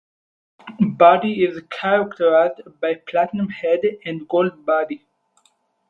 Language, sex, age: English, male, 19-29